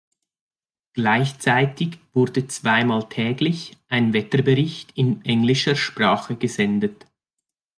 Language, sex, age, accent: German, male, 30-39, Schweizerdeutsch